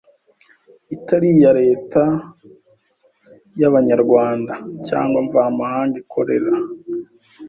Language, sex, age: Kinyarwanda, male, 19-29